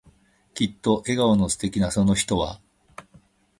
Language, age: Japanese, 50-59